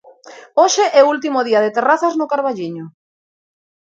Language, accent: Galician, Normativo (estándar)